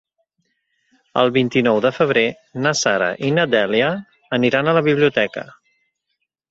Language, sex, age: Catalan, male, 30-39